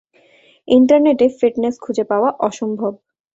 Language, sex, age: Bengali, female, 19-29